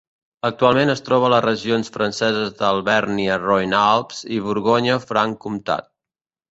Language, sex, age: Catalan, male, 40-49